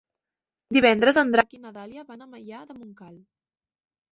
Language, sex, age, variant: Catalan, female, 19-29, Central